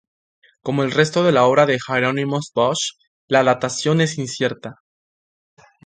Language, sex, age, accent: Spanish, male, 19-29, México